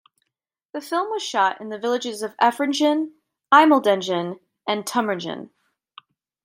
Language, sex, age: English, female, 30-39